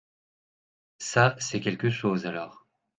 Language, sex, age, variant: French, male, 40-49, Français de métropole